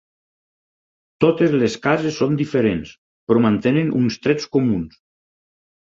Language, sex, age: Catalan, male, 50-59